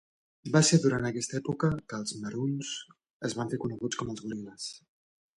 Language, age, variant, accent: Catalan, 30-39, Central, central